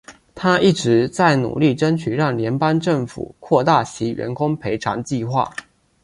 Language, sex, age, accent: Chinese, male, 19-29, 出生地：福建省